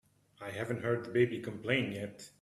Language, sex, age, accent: English, male, 50-59, United States English